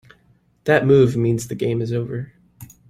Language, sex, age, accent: English, male, 19-29, United States English